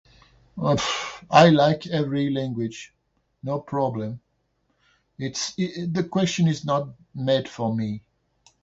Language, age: English, 60-69